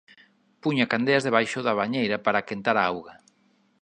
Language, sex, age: Galician, male, 40-49